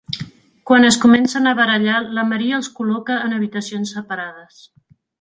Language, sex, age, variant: Catalan, female, 40-49, Central